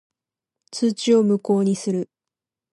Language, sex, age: Japanese, female, 19-29